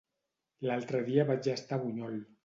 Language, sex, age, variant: Catalan, male, 50-59, Central